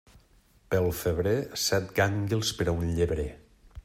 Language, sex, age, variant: Catalan, male, 50-59, Nord-Occidental